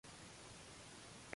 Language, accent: Spanish, América central